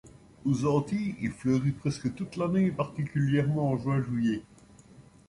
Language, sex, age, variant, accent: French, male, 70-79, Français d'Europe, Français de Belgique